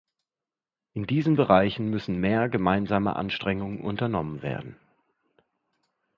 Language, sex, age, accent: German, male, 30-39, Deutschland Deutsch